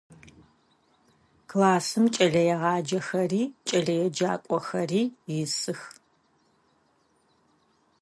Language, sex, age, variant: Adyghe, female, 30-39, Адыгабзэ (Кирил, пстэумэ зэдыряе)